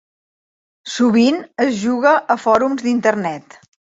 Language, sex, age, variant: Catalan, female, 60-69, Central